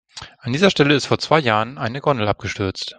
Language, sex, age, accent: German, male, 30-39, Deutschland Deutsch